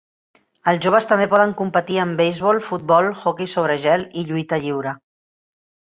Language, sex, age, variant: Catalan, female, 50-59, Central